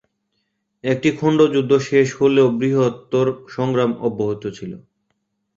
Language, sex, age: Bengali, male, 19-29